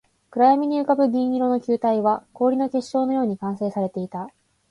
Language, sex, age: Japanese, female, 19-29